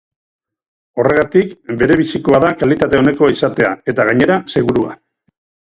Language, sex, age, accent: Basque, male, 50-59, Mendebalekoa (Araba, Bizkaia, Gipuzkoako mendebaleko herri batzuk)